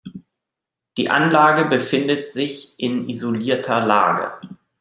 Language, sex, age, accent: German, male, 40-49, Deutschland Deutsch